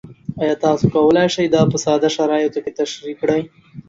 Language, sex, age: Pashto, male, 19-29